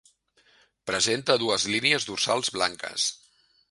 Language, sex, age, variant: Catalan, male, 50-59, Central